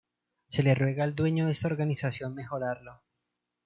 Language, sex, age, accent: Spanish, male, 19-29, Andino-Pacífico: Colombia, Perú, Ecuador, oeste de Bolivia y Venezuela andina